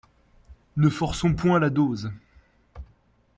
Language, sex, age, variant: French, male, 19-29, Français de métropole